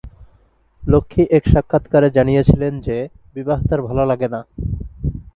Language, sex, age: Bengali, male, 19-29